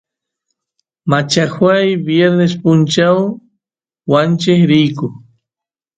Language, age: Santiago del Estero Quichua, 40-49